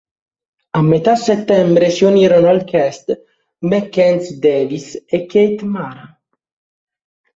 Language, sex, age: Italian, male, 19-29